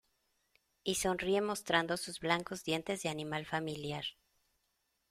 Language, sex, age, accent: Spanish, female, 40-49, México